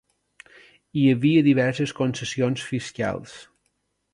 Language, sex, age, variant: Catalan, male, 50-59, Balear